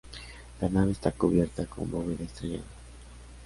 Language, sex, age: Spanish, male, 19-29